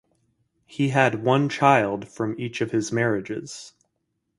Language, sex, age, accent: English, male, 30-39, United States English